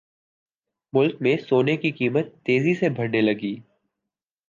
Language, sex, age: Urdu, male, 19-29